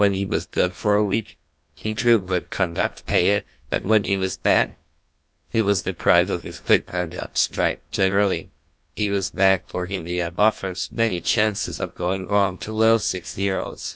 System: TTS, GlowTTS